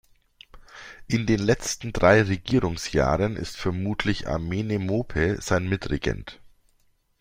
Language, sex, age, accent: German, male, 40-49, Deutschland Deutsch